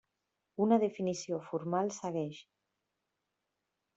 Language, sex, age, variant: Catalan, female, 40-49, Central